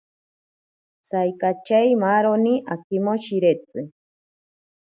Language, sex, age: Ashéninka Perené, female, 30-39